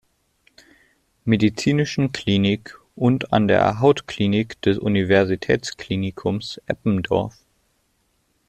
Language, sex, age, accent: German, male, under 19, Deutschland Deutsch